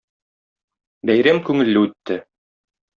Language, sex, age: Tatar, male, 30-39